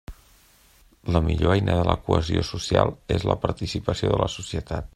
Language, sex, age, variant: Catalan, male, 40-49, Central